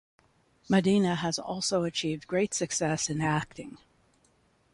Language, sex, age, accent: English, female, 70-79, United States English